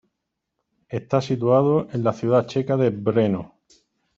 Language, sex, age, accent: Spanish, male, 40-49, España: Sur peninsular (Andalucia, Extremadura, Murcia)